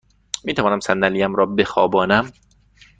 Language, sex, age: Persian, male, 19-29